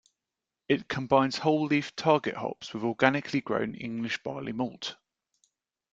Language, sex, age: English, male, 40-49